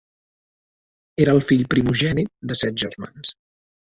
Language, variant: Catalan, Central